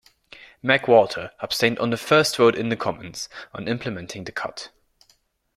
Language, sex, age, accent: English, male, 19-29, England English